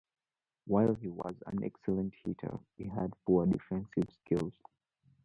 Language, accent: English, United States English